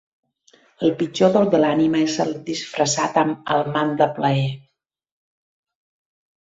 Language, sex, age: Catalan, female, 50-59